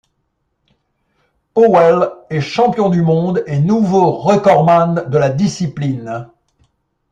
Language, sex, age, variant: French, male, 70-79, Français de métropole